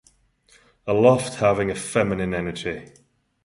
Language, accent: English, England English